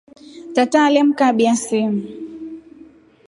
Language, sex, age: Rombo, female, 19-29